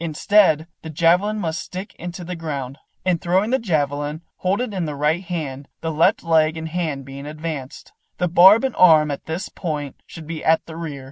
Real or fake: real